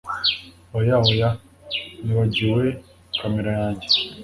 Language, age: Kinyarwanda, 19-29